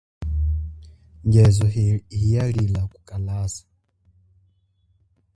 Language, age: Chokwe, 19-29